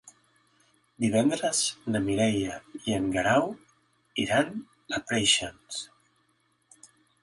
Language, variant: Catalan, Central